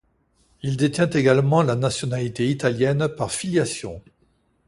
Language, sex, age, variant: French, male, 60-69, Français de métropole